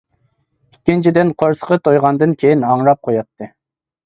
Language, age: Uyghur, 19-29